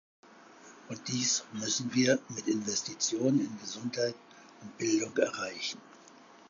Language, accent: German, Deutschland Deutsch